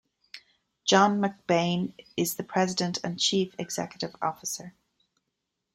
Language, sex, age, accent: English, female, 50-59, Irish English